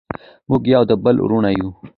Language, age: Pashto, under 19